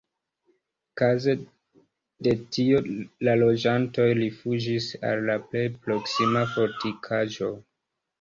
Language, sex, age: Esperanto, male, 19-29